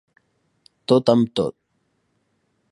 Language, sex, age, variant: Catalan, male, 19-29, Nord-Occidental